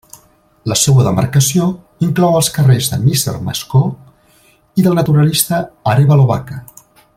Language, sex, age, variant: Catalan, male, 60-69, Central